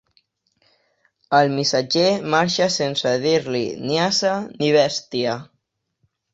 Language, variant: Catalan, Central